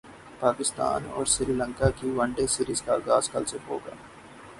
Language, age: Urdu, 19-29